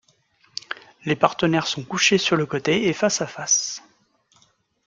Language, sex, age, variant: French, male, 30-39, Français de métropole